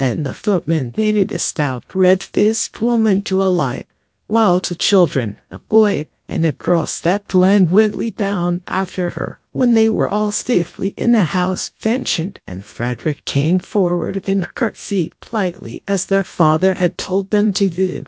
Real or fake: fake